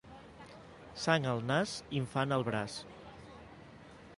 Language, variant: Catalan, Central